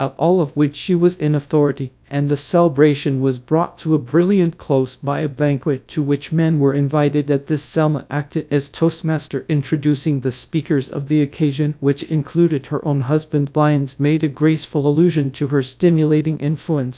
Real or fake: fake